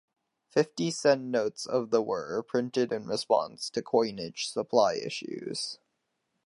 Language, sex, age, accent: English, male, under 19, United States English